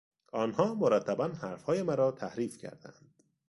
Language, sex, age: Persian, male, 30-39